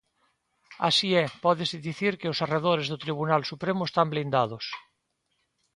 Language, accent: Galician, Central (gheada); Normativo (estándar)